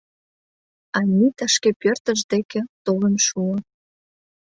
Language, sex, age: Mari, female, 19-29